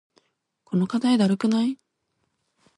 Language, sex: Japanese, female